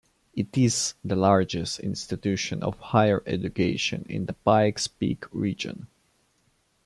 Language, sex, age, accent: English, male, 19-29, England English